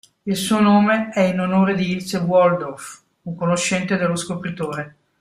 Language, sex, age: Italian, female, 50-59